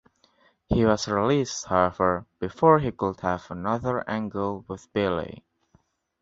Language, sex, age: English, male, under 19